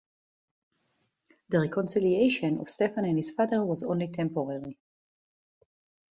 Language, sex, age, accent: English, female, 40-49, Israeli